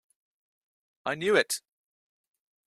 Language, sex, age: English, male, 19-29